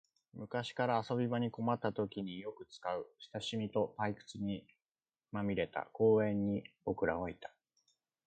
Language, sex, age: Japanese, male, 19-29